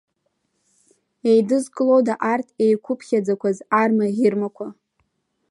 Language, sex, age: Abkhazian, female, under 19